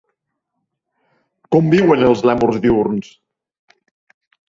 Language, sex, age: Catalan, male, 50-59